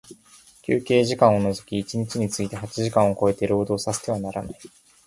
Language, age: Japanese, 19-29